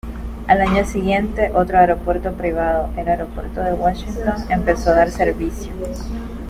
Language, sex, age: Spanish, female, 19-29